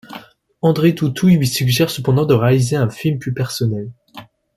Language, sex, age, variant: French, male, 19-29, Français de métropole